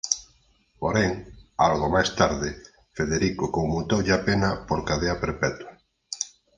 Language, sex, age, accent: Galician, male, 40-49, Oriental (común en zona oriental)